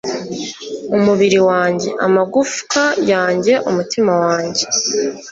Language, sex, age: Kinyarwanda, female, 19-29